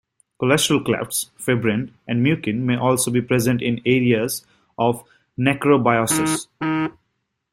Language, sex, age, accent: English, male, 19-29, United States English